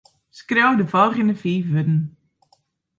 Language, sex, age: Western Frisian, female, 40-49